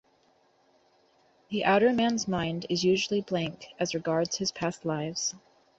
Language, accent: English, United States English